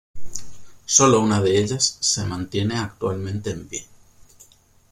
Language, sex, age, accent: Spanish, male, 19-29, España: Sur peninsular (Andalucia, Extremadura, Murcia)